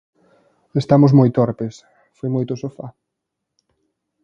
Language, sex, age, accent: Galician, male, 19-29, Atlántico (seseo e gheada)